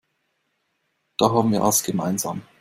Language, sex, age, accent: German, male, 19-29, Schweizerdeutsch